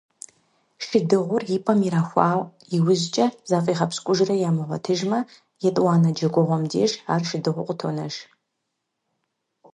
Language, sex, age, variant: Kabardian, female, 19-29, Адыгэбзэ (Къэбэрдей, Кирил, псоми зэдай)